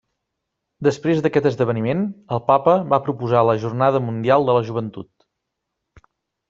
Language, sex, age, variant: Catalan, male, 30-39, Nord-Occidental